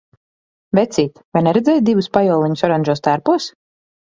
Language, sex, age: Latvian, female, 19-29